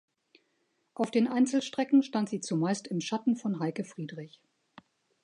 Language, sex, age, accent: German, female, 50-59, Deutschland Deutsch